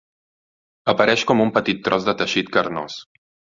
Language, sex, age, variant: Catalan, male, 30-39, Central